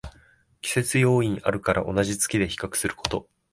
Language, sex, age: Japanese, male, 19-29